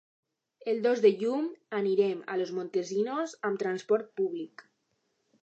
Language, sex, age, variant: Catalan, female, under 19, Alacantí